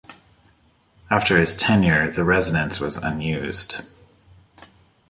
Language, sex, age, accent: English, male, 30-39, United States English